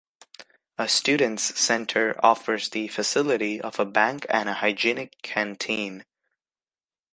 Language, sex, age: English, male, under 19